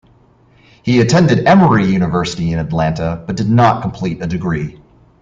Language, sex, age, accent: English, male, 30-39, United States English